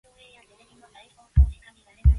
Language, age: English, 19-29